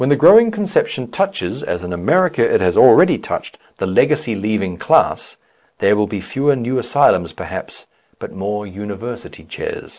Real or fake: real